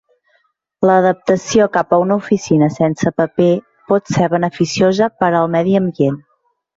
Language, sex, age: Catalan, female, 40-49